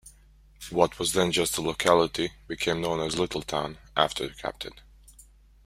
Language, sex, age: English, male, 19-29